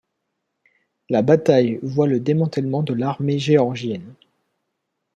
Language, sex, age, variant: French, male, 30-39, Français de métropole